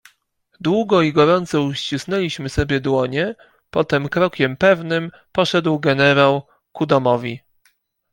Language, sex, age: Polish, male, 30-39